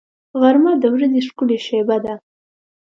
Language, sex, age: Pashto, female, under 19